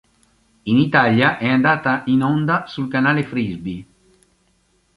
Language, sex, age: Italian, male, 50-59